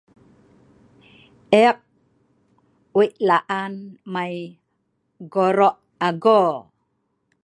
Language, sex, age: Sa'ban, female, 50-59